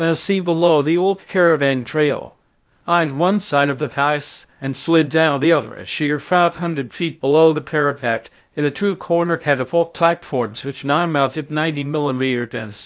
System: TTS, VITS